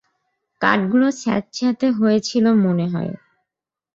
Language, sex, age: Bengali, female, 19-29